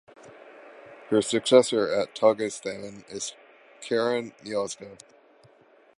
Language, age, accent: English, 19-29, United States English